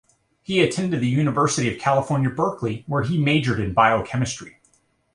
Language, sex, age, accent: English, male, 40-49, United States English